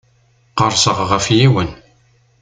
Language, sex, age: Kabyle, male, 40-49